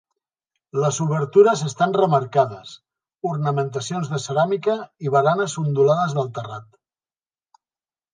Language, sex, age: Catalan, male, 50-59